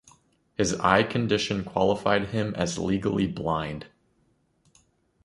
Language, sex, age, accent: English, male, 19-29, United States English